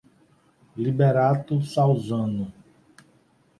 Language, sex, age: Portuguese, male, 30-39